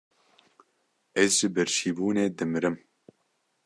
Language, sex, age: Kurdish, male, 19-29